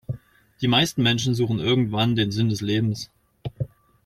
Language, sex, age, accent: German, male, 30-39, Deutschland Deutsch